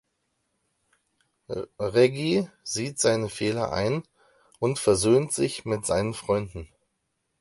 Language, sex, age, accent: German, male, 30-39, Deutschland Deutsch